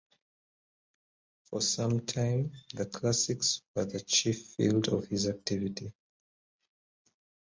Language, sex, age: English, male, 30-39